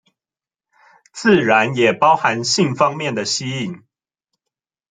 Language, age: Chinese, 30-39